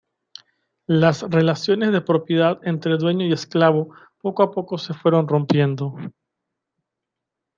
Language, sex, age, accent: Spanish, male, 30-39, Caribe: Cuba, Venezuela, Puerto Rico, República Dominicana, Panamá, Colombia caribeña, México caribeño, Costa del golfo de México